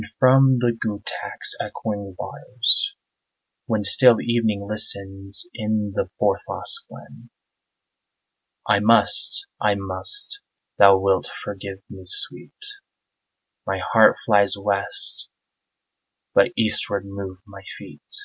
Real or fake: real